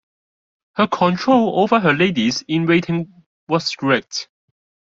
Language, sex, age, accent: English, male, 19-29, Hong Kong English